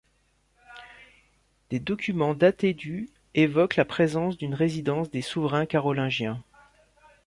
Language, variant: French, Français de métropole